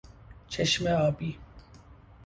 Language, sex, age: Persian, male, 30-39